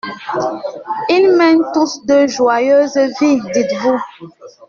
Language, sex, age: French, female, 19-29